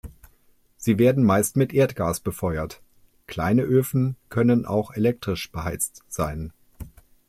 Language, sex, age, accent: German, male, 50-59, Deutschland Deutsch